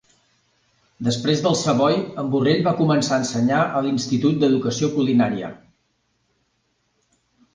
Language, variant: Catalan, Central